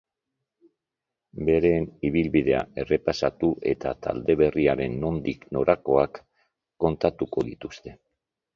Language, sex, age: Basque, male, 60-69